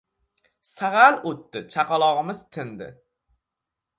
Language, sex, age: Uzbek, male, 19-29